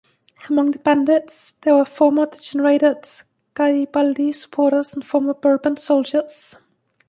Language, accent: English, England English